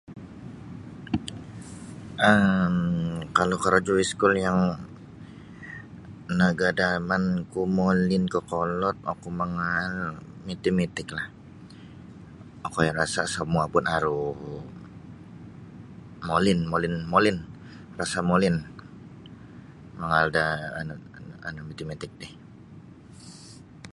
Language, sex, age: Sabah Bisaya, male, 19-29